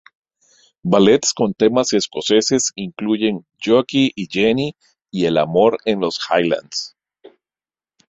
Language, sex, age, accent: Spanish, male, 40-49, América central